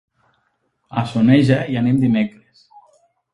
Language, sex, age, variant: Catalan, male, 40-49, Septentrional